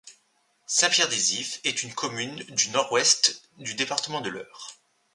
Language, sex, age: French, male, 30-39